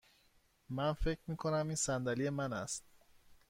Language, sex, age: Persian, male, 30-39